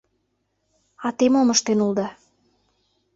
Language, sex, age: Mari, female, 19-29